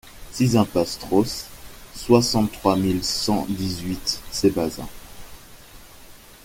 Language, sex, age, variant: French, male, under 19, Français des départements et régions d'outre-mer